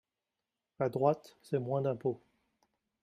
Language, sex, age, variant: French, male, 40-49, Français de métropole